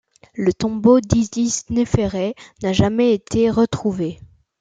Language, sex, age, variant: French, male, under 19, Français de métropole